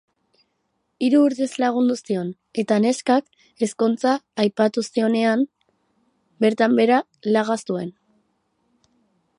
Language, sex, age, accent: Basque, female, under 19, Erdialdekoa edo Nafarra (Gipuzkoa, Nafarroa)